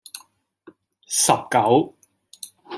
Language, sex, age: Cantonese, male, 30-39